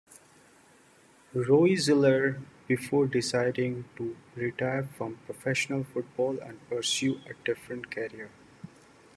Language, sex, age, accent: English, male, 30-39, India and South Asia (India, Pakistan, Sri Lanka)